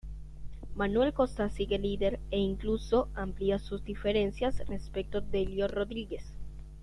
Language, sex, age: Spanish, male, under 19